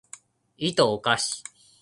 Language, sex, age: Japanese, male, 19-29